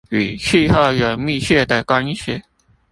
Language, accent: Chinese, 出生地：臺北市